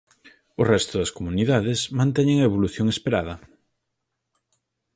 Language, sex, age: Galician, male, 30-39